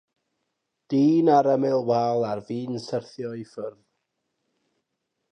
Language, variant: Welsh, South-Eastern Welsh